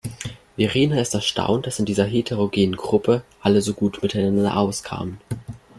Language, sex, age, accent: German, male, under 19, Deutschland Deutsch